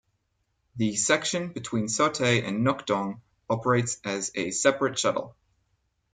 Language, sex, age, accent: English, male, 19-29, United States English